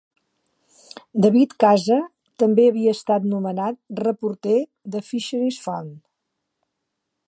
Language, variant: Catalan, Central